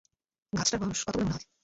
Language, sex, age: Bengali, female, 19-29